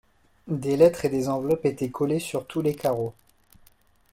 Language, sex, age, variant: French, male, 19-29, Français de métropole